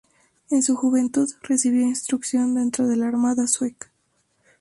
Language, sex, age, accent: Spanish, female, 19-29, México